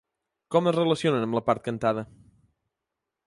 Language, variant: Catalan, Central